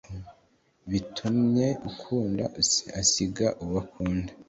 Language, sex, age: Kinyarwanda, male, 19-29